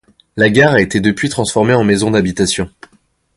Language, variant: French, Français de métropole